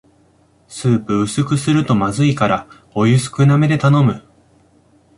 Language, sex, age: Japanese, male, 19-29